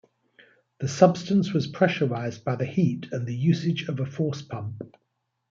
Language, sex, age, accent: English, male, 50-59, England English